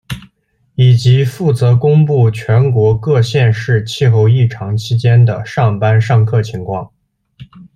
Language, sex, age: Chinese, male, 19-29